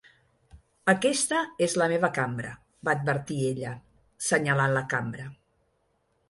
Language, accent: Catalan, balear; central